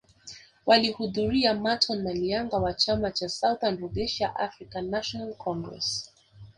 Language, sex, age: Swahili, female, 19-29